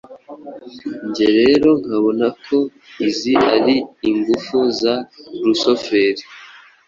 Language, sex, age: Kinyarwanda, male, 19-29